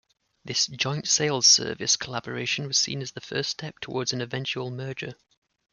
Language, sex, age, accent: English, male, 30-39, England English